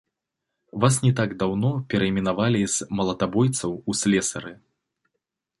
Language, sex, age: Belarusian, male, 19-29